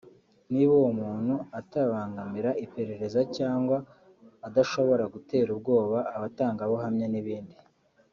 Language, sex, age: Kinyarwanda, male, under 19